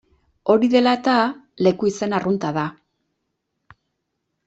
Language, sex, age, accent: Basque, female, 40-49, Erdialdekoa edo Nafarra (Gipuzkoa, Nafarroa)